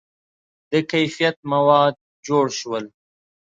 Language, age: Pashto, 19-29